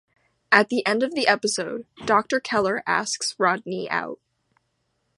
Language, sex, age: English, female, 19-29